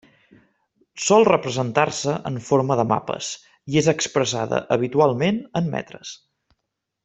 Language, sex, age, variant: Catalan, male, 19-29, Central